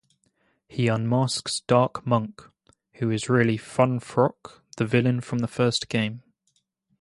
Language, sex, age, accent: English, male, 19-29, England English